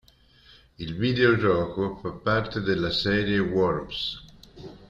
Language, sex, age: Italian, male, 60-69